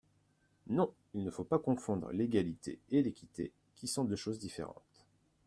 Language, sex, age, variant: French, male, 40-49, Français de métropole